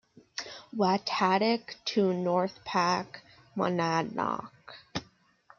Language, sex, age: English, female, 19-29